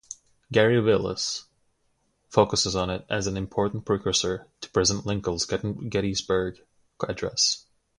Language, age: English, 19-29